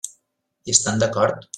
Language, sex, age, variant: Catalan, male, 40-49, Central